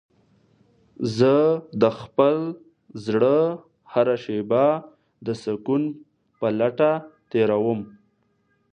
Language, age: Pashto, 19-29